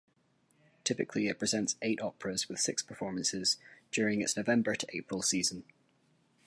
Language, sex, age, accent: English, male, 19-29, Scottish English